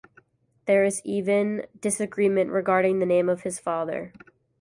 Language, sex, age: English, female, 19-29